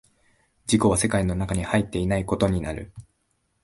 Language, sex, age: Japanese, male, 19-29